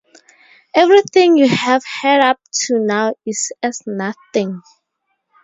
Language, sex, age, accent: English, female, 19-29, Southern African (South Africa, Zimbabwe, Namibia)